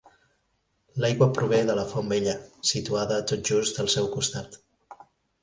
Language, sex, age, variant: Catalan, male, 40-49, Central